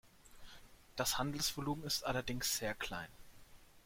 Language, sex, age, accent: German, male, 19-29, Deutschland Deutsch